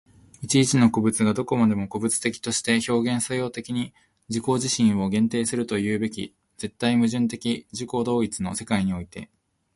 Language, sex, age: Japanese, male, 19-29